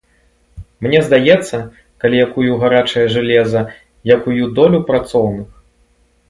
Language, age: Belarusian, 19-29